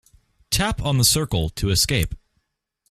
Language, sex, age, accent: English, male, under 19, United States English